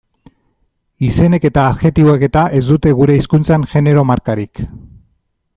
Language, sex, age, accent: Basque, male, 40-49, Mendebalekoa (Araba, Bizkaia, Gipuzkoako mendebaleko herri batzuk)